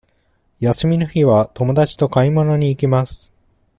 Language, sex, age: Japanese, male, 19-29